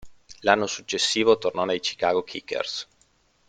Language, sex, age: Italian, male, 30-39